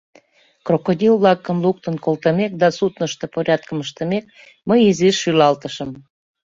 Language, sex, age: Mari, female, 40-49